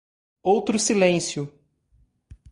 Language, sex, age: Portuguese, male, 40-49